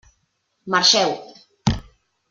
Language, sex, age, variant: Catalan, female, 30-39, Central